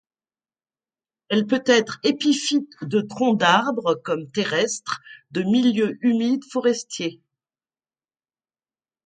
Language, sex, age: French, female, 60-69